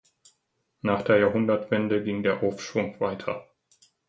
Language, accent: German, Deutschland Deutsch